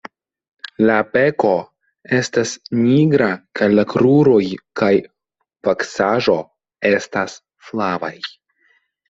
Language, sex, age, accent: Esperanto, male, under 19, Internacia